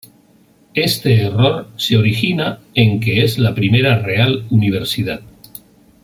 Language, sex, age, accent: Spanish, male, 50-59, España: Norte peninsular (Asturias, Castilla y León, Cantabria, País Vasco, Navarra, Aragón, La Rioja, Guadalajara, Cuenca)